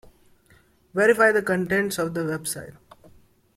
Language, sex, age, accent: English, male, under 19, India and South Asia (India, Pakistan, Sri Lanka)